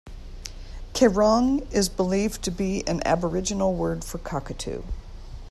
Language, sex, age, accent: English, female, 60-69, United States English